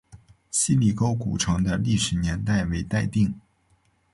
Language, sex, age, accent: Chinese, male, under 19, 出生地：黑龙江省